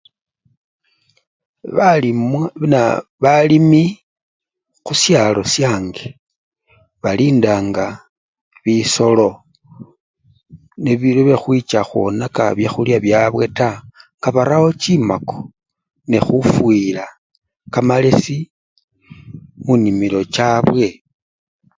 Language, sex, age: Luyia, male, 40-49